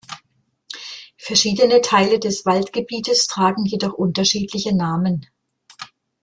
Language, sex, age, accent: German, female, 60-69, Deutschland Deutsch